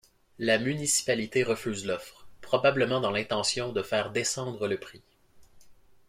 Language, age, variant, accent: French, 19-29, Français d'Amérique du Nord, Français du Canada